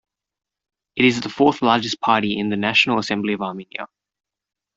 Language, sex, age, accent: English, male, 19-29, Australian English